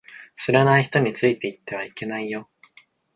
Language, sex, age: Japanese, male, 19-29